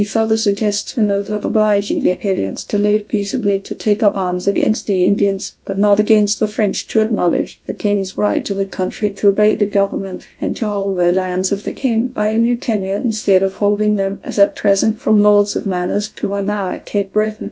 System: TTS, GlowTTS